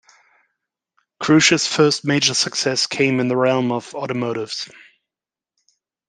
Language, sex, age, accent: English, male, 50-59, United States English